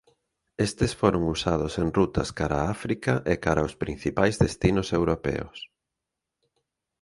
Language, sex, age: Galician, male, 40-49